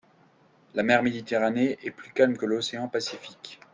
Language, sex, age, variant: French, male, 30-39, Français de métropole